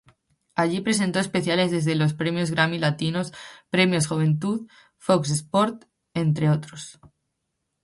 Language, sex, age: Spanish, female, 19-29